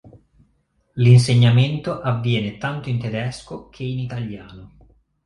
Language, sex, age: Italian, male, 30-39